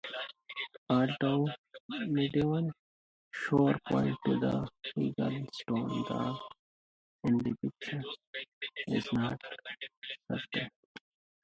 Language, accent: English, United States English